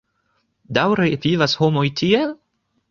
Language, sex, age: Esperanto, male, 19-29